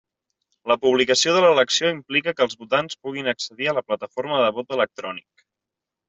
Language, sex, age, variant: Catalan, male, 19-29, Central